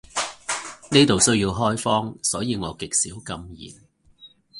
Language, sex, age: Cantonese, male, 40-49